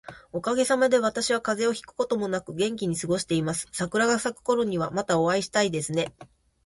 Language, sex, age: Japanese, female, 50-59